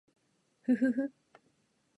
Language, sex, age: Japanese, female, 50-59